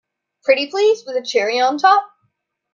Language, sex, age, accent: English, female, 19-29, United States English